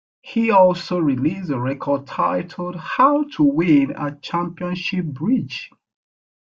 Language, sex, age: English, male, 30-39